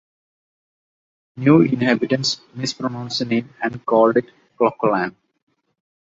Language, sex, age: English, male, 19-29